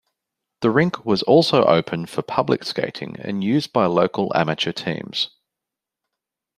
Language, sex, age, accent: English, male, 40-49, Australian English